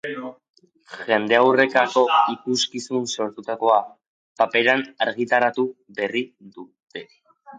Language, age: Basque, under 19